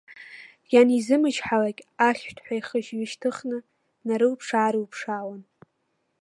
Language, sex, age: Abkhazian, female, under 19